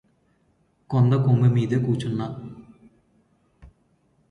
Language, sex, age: Telugu, male, under 19